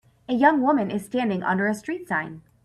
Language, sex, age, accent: English, female, 30-39, United States English